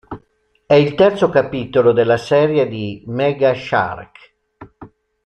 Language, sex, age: Italian, male, 60-69